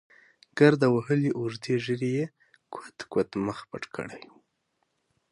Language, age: Pashto, 19-29